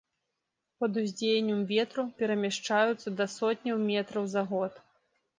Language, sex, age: Belarusian, female, 19-29